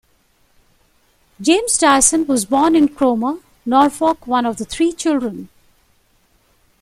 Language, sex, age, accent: English, female, 50-59, India and South Asia (India, Pakistan, Sri Lanka)